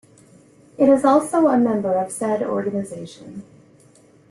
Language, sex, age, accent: English, female, 50-59, United States English